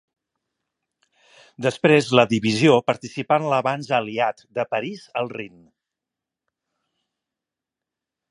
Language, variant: Catalan, Central